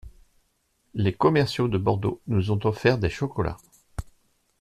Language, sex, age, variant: French, male, 50-59, Français de métropole